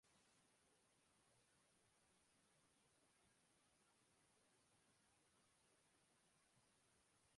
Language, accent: Spanish, España: Centro-Sur peninsular (Madrid, Toledo, Castilla-La Mancha)